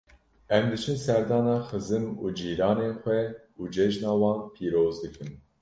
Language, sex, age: Kurdish, male, 19-29